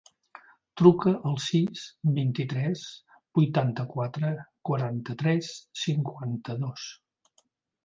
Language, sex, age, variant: Catalan, male, 60-69, Central